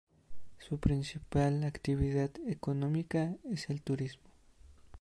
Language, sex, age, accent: Spanish, male, under 19, México